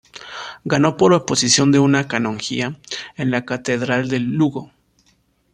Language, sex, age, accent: Spanish, male, 19-29, México